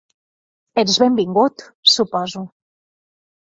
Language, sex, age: Catalan, female, 30-39